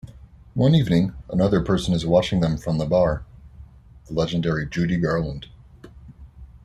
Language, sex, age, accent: English, male, 19-29, United States English